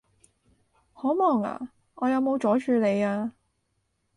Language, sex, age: Cantonese, female, 19-29